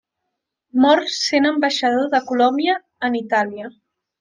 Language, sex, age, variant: Catalan, female, under 19, Central